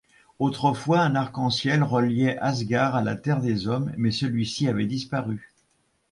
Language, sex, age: French, male, 70-79